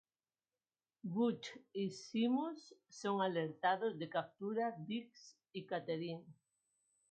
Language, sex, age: Spanish, female, 50-59